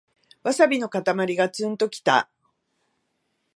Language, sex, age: Japanese, female, 50-59